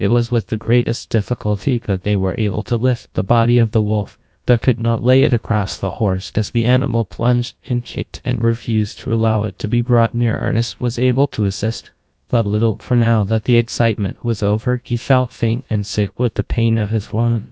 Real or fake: fake